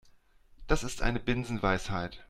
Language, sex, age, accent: German, male, 40-49, Deutschland Deutsch